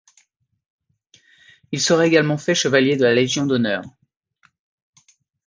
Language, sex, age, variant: French, male, 30-39, Français de métropole